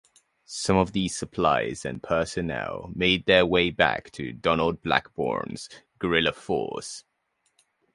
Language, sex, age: English, male, 19-29